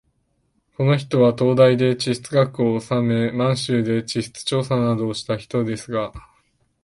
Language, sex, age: Japanese, male, 19-29